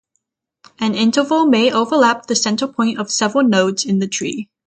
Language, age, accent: English, under 19, United States English